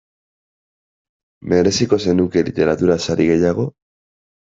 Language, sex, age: Basque, male, 19-29